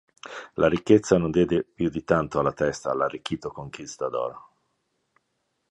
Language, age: Italian, 50-59